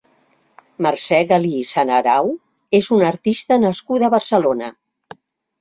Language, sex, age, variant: Catalan, female, 60-69, Central